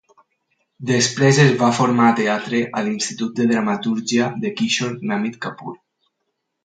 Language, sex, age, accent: Catalan, male, 19-29, valencià